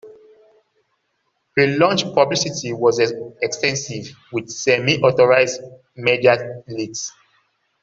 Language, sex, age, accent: English, male, 40-49, England English